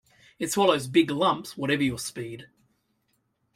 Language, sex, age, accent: English, male, 40-49, Australian English